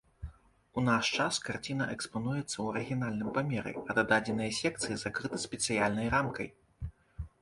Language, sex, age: Belarusian, male, 30-39